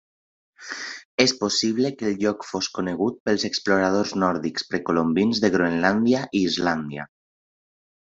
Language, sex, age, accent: Catalan, male, 19-29, valencià